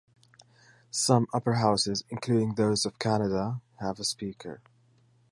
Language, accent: English, United States English